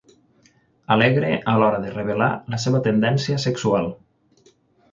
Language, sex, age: Catalan, male, 30-39